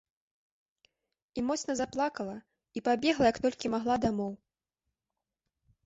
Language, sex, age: Belarusian, female, 19-29